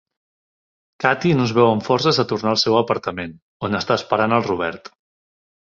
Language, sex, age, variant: Catalan, male, 30-39, Central